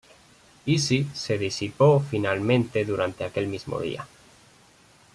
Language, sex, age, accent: Spanish, male, 19-29, España: Centro-Sur peninsular (Madrid, Toledo, Castilla-La Mancha)